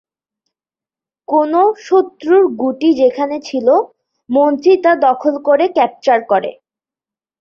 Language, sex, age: Bengali, female, 19-29